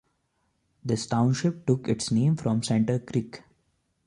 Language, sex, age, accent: English, male, 19-29, India and South Asia (India, Pakistan, Sri Lanka)